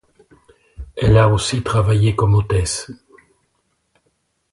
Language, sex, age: French, male, 70-79